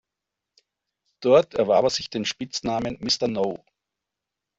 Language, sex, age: German, male, 50-59